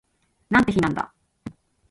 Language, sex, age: Japanese, female, 40-49